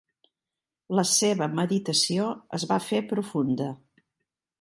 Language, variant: Catalan, Central